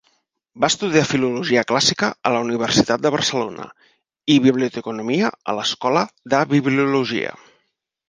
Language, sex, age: Catalan, male, 40-49